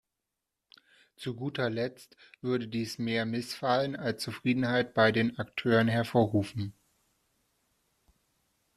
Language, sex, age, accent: German, male, 19-29, Deutschland Deutsch